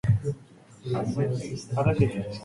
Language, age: Japanese, 19-29